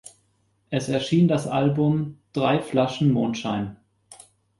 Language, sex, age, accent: German, male, 30-39, Deutschland Deutsch